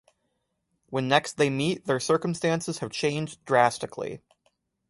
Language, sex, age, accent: English, male, 30-39, United States English